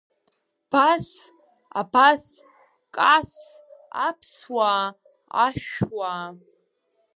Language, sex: Abkhazian, female